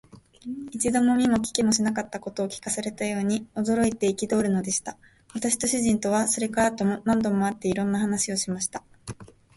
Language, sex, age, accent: Japanese, female, 19-29, 標準語